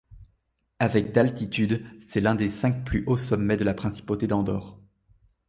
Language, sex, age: French, male, 19-29